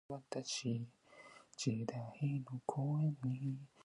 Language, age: Adamawa Fulfulde, 19-29